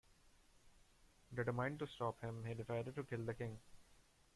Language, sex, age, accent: English, male, 19-29, India and South Asia (India, Pakistan, Sri Lanka)